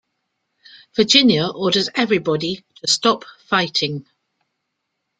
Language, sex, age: English, female, 50-59